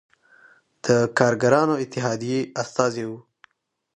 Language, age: Pashto, 19-29